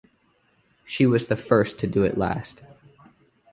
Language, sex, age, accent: English, male, 19-29, United States English